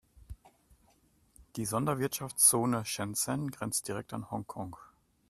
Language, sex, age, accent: German, male, 40-49, Deutschland Deutsch